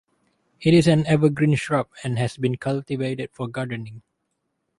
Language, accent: English, Malaysian English